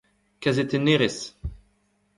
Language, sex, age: Breton, male, 19-29